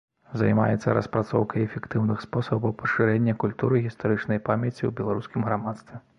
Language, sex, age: Belarusian, male, 30-39